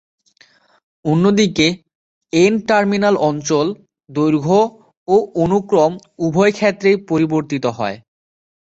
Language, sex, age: Bengali, male, 19-29